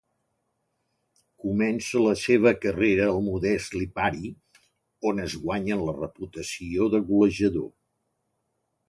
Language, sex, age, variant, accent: Catalan, male, 60-69, Central, central